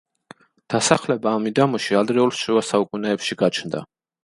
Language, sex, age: Georgian, male, 19-29